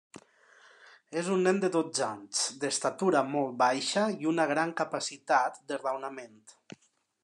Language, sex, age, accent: Catalan, male, 30-39, valencià